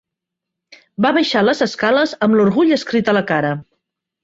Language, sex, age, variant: Catalan, female, 50-59, Central